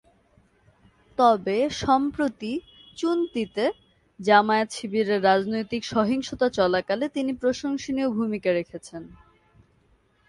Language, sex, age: Bengali, female, 19-29